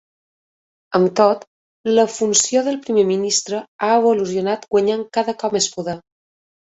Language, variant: Catalan, Balear